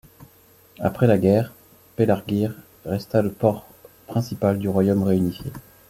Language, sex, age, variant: French, male, 40-49, Français de métropole